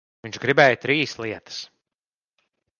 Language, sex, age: Latvian, male, 30-39